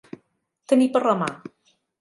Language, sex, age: Catalan, female, 50-59